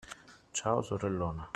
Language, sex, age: Italian, male, 30-39